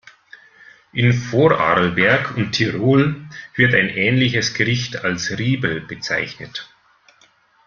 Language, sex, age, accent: German, male, 40-49, Deutschland Deutsch